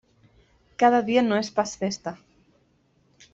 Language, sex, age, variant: Catalan, female, 19-29, Central